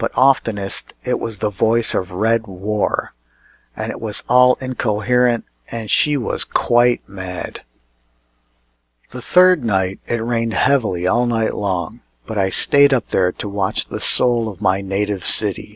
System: none